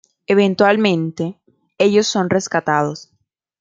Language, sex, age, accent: Spanish, female, 19-29, Caribe: Cuba, Venezuela, Puerto Rico, República Dominicana, Panamá, Colombia caribeña, México caribeño, Costa del golfo de México